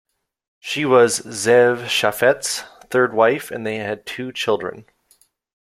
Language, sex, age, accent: English, male, 30-39, Canadian English